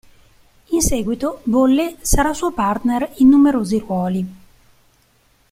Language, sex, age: Italian, female, 40-49